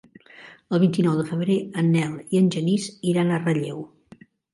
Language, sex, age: Catalan, female, 60-69